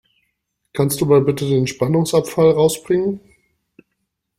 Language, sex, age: German, female, 30-39